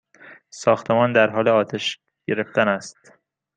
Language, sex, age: Persian, male, 19-29